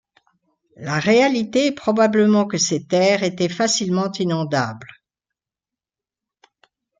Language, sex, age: French, female, 70-79